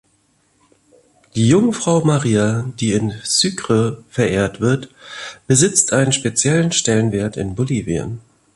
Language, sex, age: German, male, 40-49